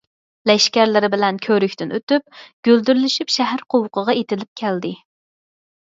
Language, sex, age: Uyghur, female, 30-39